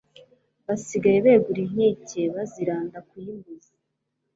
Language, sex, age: Kinyarwanda, female, 19-29